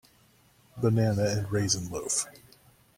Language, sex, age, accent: English, male, 30-39, United States English